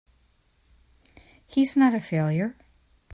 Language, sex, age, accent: English, female, 60-69, United States English